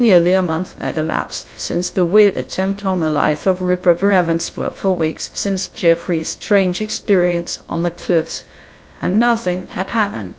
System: TTS, GlowTTS